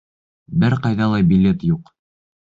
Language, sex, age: Bashkir, male, under 19